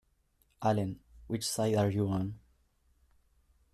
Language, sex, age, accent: Spanish, male, 19-29, Rioplatense: Argentina, Uruguay, este de Bolivia, Paraguay